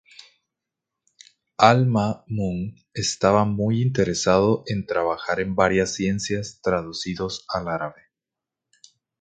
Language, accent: Spanish, América central